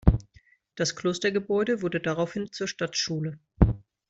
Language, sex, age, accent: German, male, 30-39, Deutschland Deutsch